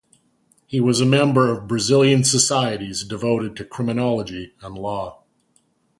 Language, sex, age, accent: English, male, 40-49, Canadian English